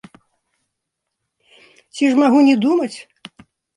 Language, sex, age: Belarusian, female, 70-79